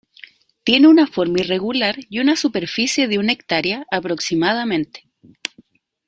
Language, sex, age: Spanish, female, 30-39